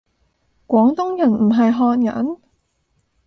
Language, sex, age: Cantonese, female, 19-29